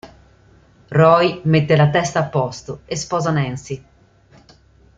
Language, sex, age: Italian, female, 50-59